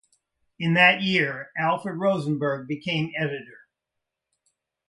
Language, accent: English, United States English